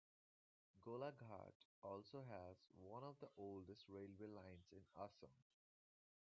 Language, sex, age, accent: English, male, 19-29, India and South Asia (India, Pakistan, Sri Lanka)